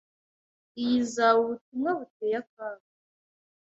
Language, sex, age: Kinyarwanda, female, 19-29